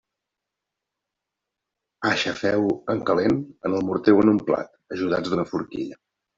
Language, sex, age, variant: Catalan, male, 50-59, Central